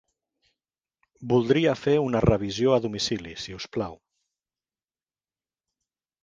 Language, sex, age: Catalan, male, 50-59